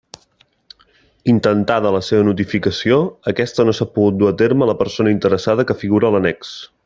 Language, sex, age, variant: Catalan, male, 19-29, Central